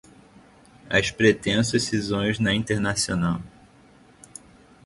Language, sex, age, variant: Portuguese, male, 19-29, Portuguese (Brasil)